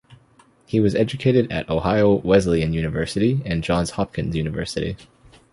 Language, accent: English, Canadian English